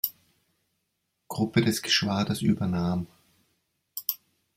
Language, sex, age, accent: German, male, 40-49, Österreichisches Deutsch